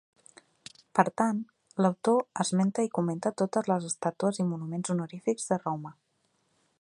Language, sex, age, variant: Catalan, female, 30-39, Central